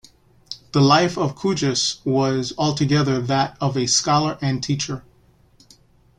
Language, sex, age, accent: English, male, 40-49, United States English